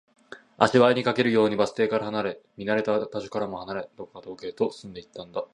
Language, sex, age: Japanese, male, 19-29